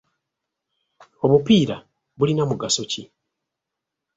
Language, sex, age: Ganda, male, 30-39